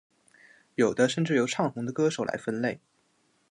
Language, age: Chinese, under 19